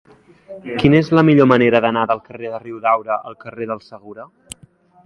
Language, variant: Catalan, Central